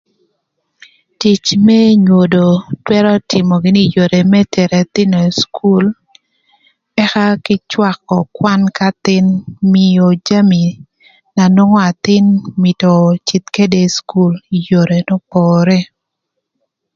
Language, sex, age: Thur, female, 30-39